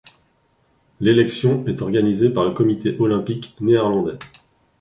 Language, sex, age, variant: French, male, 40-49, Français de métropole